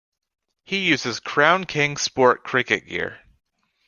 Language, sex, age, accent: English, male, under 19, United States English